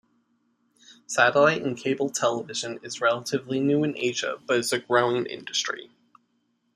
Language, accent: English, United States English